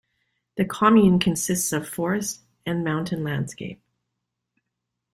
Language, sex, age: English, female, 40-49